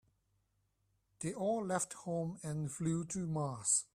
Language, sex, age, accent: English, male, 30-39, Hong Kong English